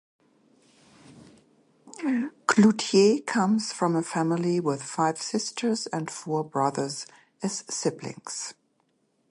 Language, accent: English, England English